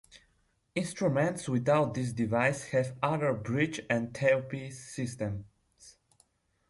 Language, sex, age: English, male, 19-29